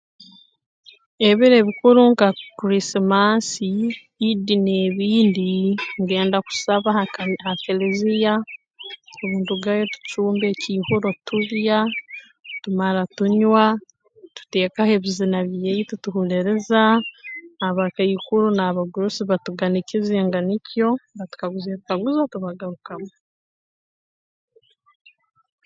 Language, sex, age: Tooro, female, 19-29